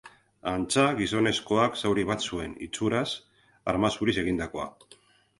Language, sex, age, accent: Basque, male, 50-59, Mendebalekoa (Araba, Bizkaia, Gipuzkoako mendebaleko herri batzuk)